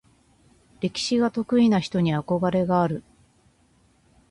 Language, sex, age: Japanese, female, 40-49